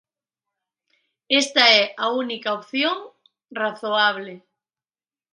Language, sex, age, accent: Galician, female, 40-49, Atlántico (seseo e gheada)